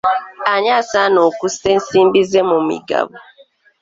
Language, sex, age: Ganda, female, 19-29